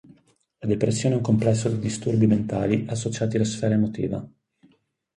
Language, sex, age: Italian, male, 40-49